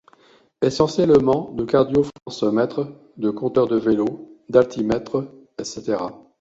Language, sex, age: French, male, 50-59